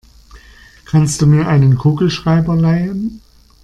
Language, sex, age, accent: German, male, 50-59, Deutschland Deutsch